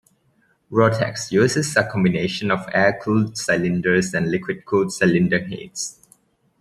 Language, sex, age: English, male, 19-29